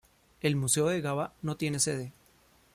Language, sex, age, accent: Spanish, male, 30-39, Andino-Pacífico: Colombia, Perú, Ecuador, oeste de Bolivia y Venezuela andina